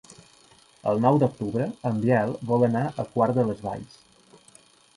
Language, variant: Catalan, Balear